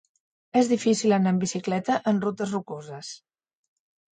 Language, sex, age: Catalan, female, 60-69